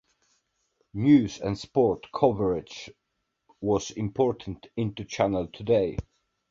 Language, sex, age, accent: English, male, 30-39, England English